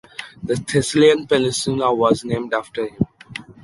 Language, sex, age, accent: English, male, 19-29, India and South Asia (India, Pakistan, Sri Lanka)